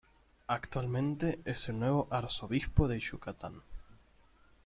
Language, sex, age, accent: Spanish, male, under 19, Rioplatense: Argentina, Uruguay, este de Bolivia, Paraguay